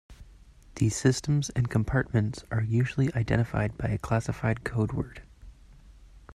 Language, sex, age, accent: English, male, 19-29, Canadian English